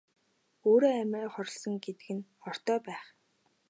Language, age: Mongolian, 19-29